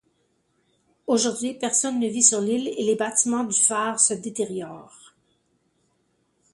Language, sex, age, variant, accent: French, female, 50-59, Français d'Amérique du Nord, Français du Canada